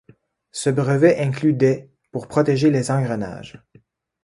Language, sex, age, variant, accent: French, male, 40-49, Français d'Amérique du Nord, Français du Canada